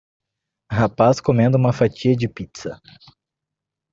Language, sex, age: Portuguese, male, 19-29